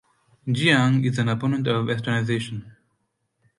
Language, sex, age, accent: English, female, 19-29, India and South Asia (India, Pakistan, Sri Lanka)